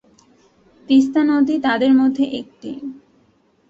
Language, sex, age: Bengali, female, under 19